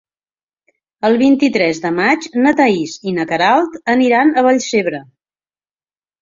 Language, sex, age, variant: Catalan, female, 50-59, Central